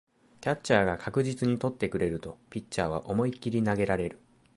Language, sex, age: Japanese, male, 19-29